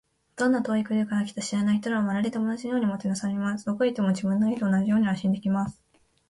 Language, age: Japanese, 19-29